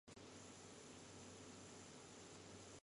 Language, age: Adamawa Fulfulde, 19-29